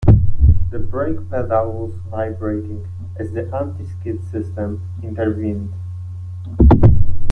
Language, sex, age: English, male, 19-29